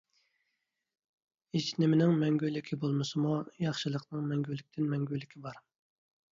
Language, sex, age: Uyghur, male, 30-39